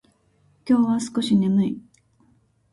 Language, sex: Japanese, female